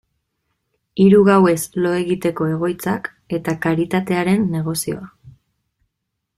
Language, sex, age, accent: Basque, female, 19-29, Erdialdekoa edo Nafarra (Gipuzkoa, Nafarroa)